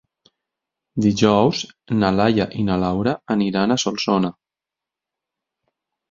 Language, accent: Catalan, valencià